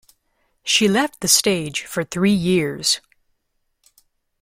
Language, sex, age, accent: English, female, 30-39, United States English